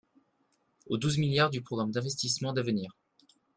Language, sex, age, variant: French, male, 19-29, Français de métropole